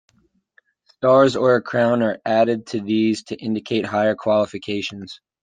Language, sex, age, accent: English, male, 19-29, United States English